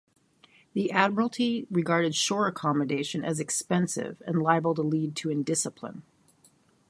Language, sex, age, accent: English, female, 50-59, United States English